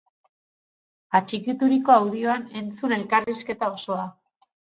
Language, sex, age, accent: Basque, female, 30-39, Mendebalekoa (Araba, Bizkaia, Gipuzkoako mendebaleko herri batzuk)